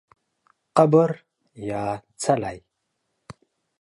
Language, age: Pashto, 19-29